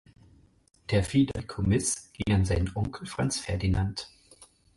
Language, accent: German, Deutschland Deutsch